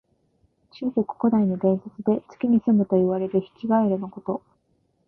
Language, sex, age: Japanese, female, under 19